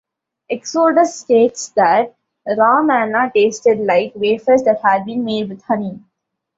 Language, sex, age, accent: English, female, 19-29, India and South Asia (India, Pakistan, Sri Lanka)